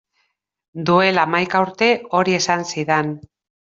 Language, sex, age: Basque, female, 40-49